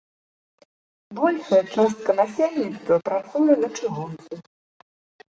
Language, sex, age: Belarusian, female, 19-29